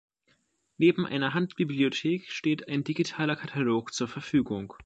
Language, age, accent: German, under 19, Deutschland Deutsch